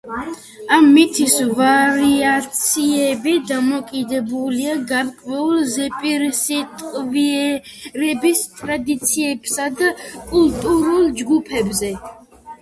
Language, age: Georgian, 30-39